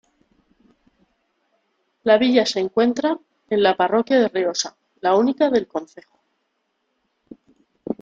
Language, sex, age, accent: Spanish, female, 30-39, España: Centro-Sur peninsular (Madrid, Toledo, Castilla-La Mancha)